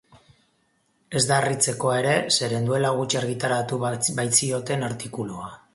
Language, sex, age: Basque, male, 50-59